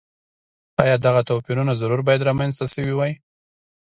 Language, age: Pashto, 19-29